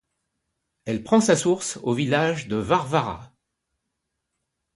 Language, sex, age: French, male, 60-69